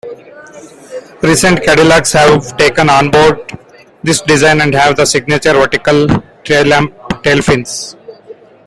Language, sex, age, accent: English, male, 19-29, India and South Asia (India, Pakistan, Sri Lanka)